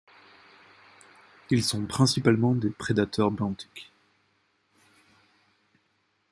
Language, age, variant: French, 30-39, Français de métropole